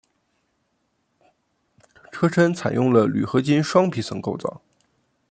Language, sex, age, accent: Chinese, male, 30-39, 出生地：黑龙江省